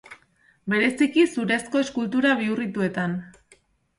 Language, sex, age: Basque, female, 19-29